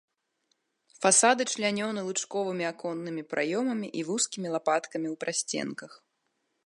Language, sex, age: Belarusian, female, 19-29